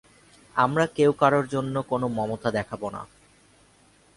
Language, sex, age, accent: Bengali, male, 19-29, শুদ্ধ